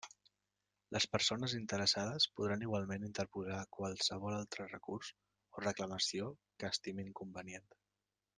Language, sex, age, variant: Catalan, male, 30-39, Central